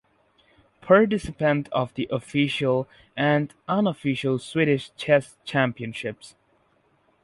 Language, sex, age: English, male, under 19